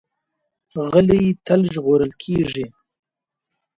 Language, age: Pashto, 19-29